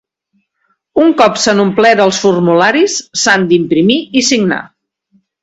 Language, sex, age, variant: Catalan, female, 50-59, Central